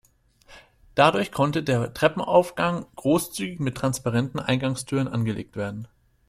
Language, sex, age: German, male, 19-29